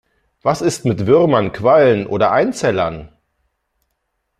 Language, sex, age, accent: German, male, 50-59, Deutschland Deutsch